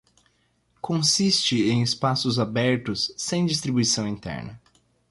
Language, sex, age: Portuguese, male, 19-29